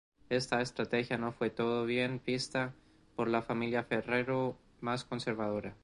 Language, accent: Spanish, Andino-Pacífico: Colombia, Perú, Ecuador, oeste de Bolivia y Venezuela andina